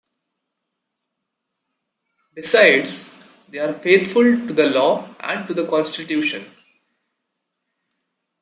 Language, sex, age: English, male, 19-29